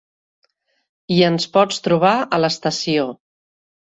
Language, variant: Catalan, Central